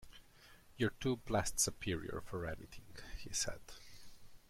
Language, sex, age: English, male, 30-39